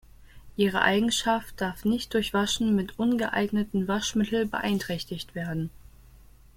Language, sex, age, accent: German, female, 19-29, Deutschland Deutsch